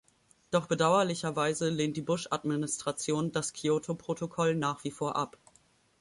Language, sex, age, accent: German, female, 19-29, Deutschland Deutsch